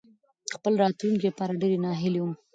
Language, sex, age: Pashto, female, 30-39